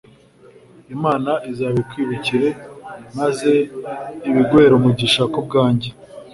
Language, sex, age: Kinyarwanda, male, 19-29